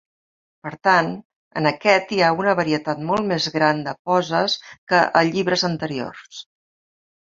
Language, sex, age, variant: Catalan, female, 50-59, Central